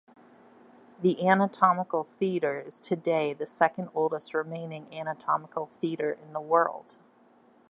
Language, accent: English, United States English